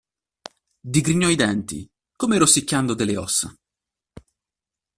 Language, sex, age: Italian, male, 19-29